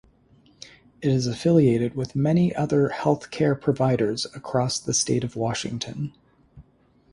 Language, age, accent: English, 40-49, United States English